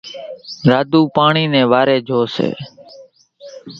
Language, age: Kachi Koli, 19-29